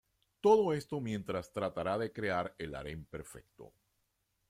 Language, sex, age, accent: Spanish, male, 60-69, Caribe: Cuba, Venezuela, Puerto Rico, República Dominicana, Panamá, Colombia caribeña, México caribeño, Costa del golfo de México